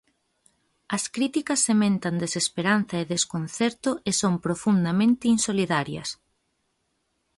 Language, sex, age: Galician, female, 19-29